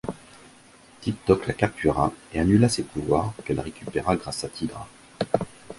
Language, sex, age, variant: French, male, 50-59, Français de métropole